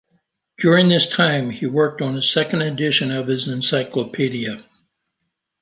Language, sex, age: English, male, 70-79